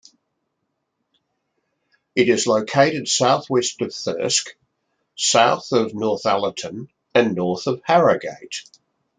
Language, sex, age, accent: English, male, 70-79, Australian English